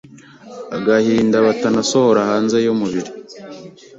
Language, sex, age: Kinyarwanda, male, 19-29